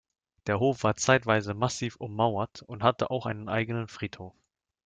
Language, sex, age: German, male, under 19